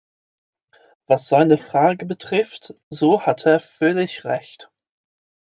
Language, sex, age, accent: German, male, 19-29, Britisches Deutsch